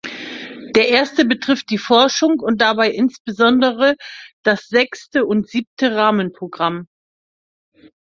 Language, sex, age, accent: German, female, 50-59, Deutschland Deutsch